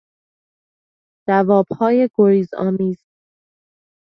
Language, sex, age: Persian, female, 19-29